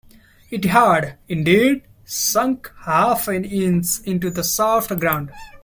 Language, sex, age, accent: English, male, 19-29, India and South Asia (India, Pakistan, Sri Lanka)